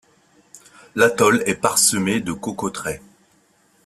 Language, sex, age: French, male, 30-39